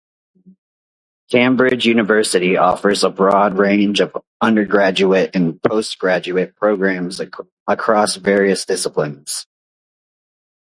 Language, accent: English, United States English